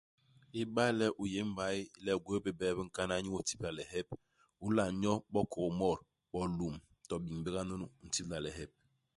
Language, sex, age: Basaa, male, 50-59